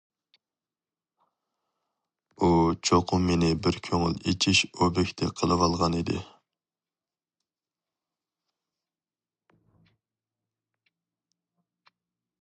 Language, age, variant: Uyghur, 19-29, ئۇيغۇر تىلى